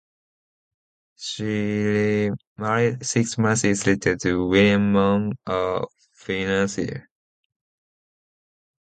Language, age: English, under 19